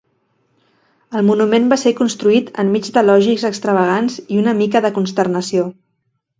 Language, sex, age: Catalan, female, 40-49